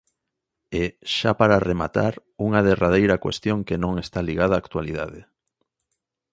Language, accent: Galician, Normativo (estándar)